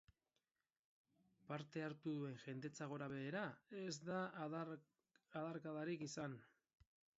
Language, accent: Basque, Erdialdekoa edo Nafarra (Gipuzkoa, Nafarroa)